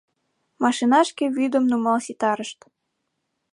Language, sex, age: Mari, female, 19-29